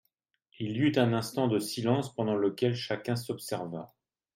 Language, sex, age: French, male, 50-59